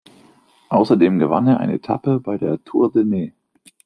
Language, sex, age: German, male, 19-29